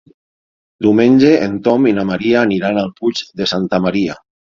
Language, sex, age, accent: Catalan, male, 50-59, valencià